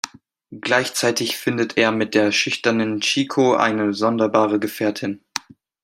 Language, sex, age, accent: German, male, under 19, Deutschland Deutsch